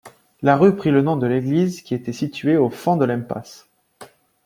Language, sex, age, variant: French, male, 30-39, Français de métropole